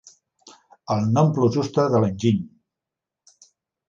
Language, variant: Catalan, Central